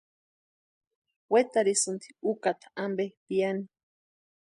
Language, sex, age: Western Highland Purepecha, female, 19-29